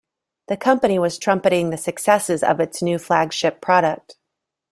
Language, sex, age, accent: English, female, 40-49, United States English